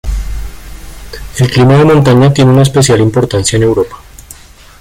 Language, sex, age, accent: Spanish, male, 30-39, Andino-Pacífico: Colombia, Perú, Ecuador, oeste de Bolivia y Venezuela andina